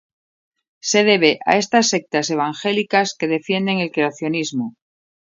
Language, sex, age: Spanish, female, 50-59